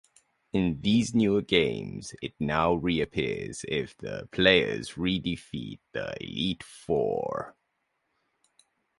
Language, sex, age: English, male, 19-29